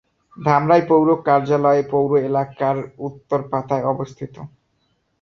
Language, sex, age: Bengali, male, 19-29